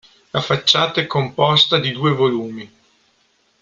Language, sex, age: Italian, male, 30-39